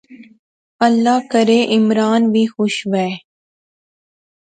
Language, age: Pahari-Potwari, 19-29